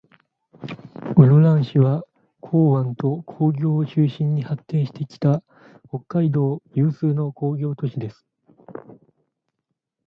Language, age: Japanese, 19-29